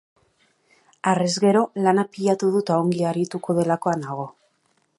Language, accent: Basque, Mendebalekoa (Araba, Bizkaia, Gipuzkoako mendebaleko herri batzuk)